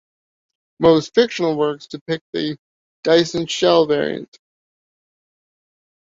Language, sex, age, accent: English, male, 40-49, Canadian English